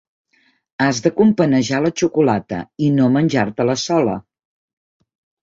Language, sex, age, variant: Catalan, female, 60-69, Central